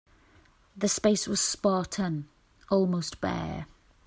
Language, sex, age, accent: English, female, 30-39, England English